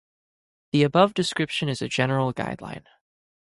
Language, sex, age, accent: English, male, 19-29, United States English